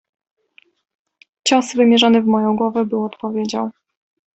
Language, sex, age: Polish, female, 19-29